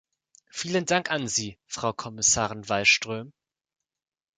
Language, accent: German, Deutschland Deutsch